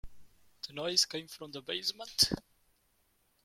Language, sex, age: English, male, 19-29